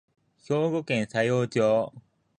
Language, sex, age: Japanese, male, 19-29